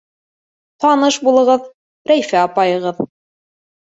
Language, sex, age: Bashkir, female, 30-39